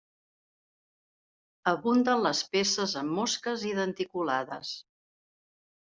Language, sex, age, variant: Catalan, female, 60-69, Central